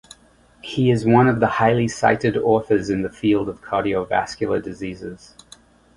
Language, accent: English, England English